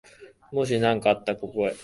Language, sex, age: Japanese, male, 19-29